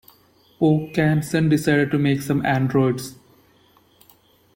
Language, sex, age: English, male, 19-29